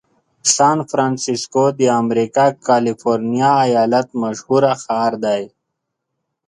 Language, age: Pashto, 30-39